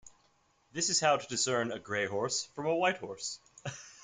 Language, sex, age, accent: English, male, 19-29, United States English